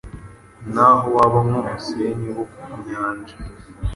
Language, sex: Kinyarwanda, male